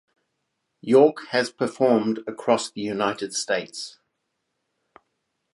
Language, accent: English, Australian English